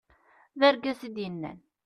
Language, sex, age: Kabyle, female, 19-29